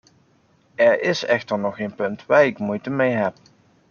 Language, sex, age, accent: Dutch, male, 30-39, Nederlands Nederlands